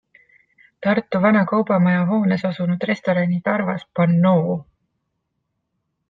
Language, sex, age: Estonian, female, 30-39